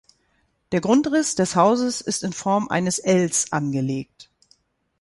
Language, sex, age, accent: German, female, 50-59, Deutschland Deutsch